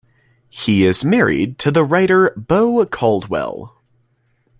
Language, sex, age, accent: English, male, under 19, United States English